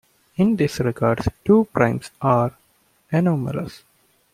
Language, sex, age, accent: English, male, 19-29, United States English